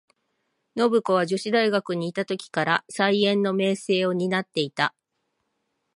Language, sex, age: Japanese, female, 50-59